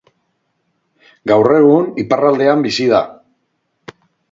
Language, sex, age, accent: Basque, male, 40-49, Mendebalekoa (Araba, Bizkaia, Gipuzkoako mendebaleko herri batzuk)